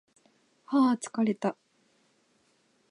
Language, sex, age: Japanese, female, 19-29